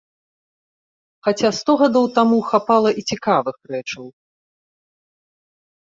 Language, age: Belarusian, 40-49